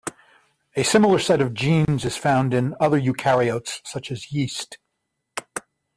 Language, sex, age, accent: English, male, 60-69, United States English